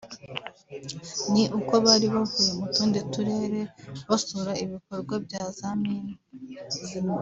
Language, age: Kinyarwanda, 19-29